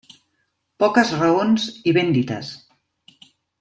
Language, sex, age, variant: Catalan, female, 40-49, Central